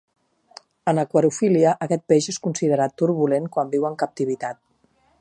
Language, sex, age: Catalan, female, 50-59